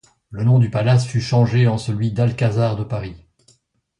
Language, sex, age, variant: French, male, 60-69, Français de métropole